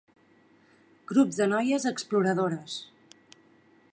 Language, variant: Catalan, Central